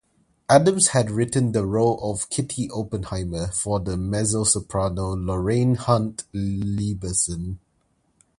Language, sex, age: English, male, 19-29